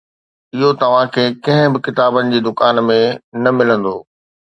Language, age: Sindhi, 40-49